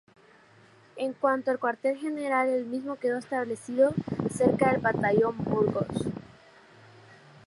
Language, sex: Spanish, female